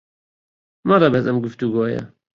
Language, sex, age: Central Kurdish, male, 30-39